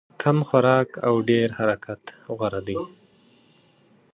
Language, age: Pashto, 30-39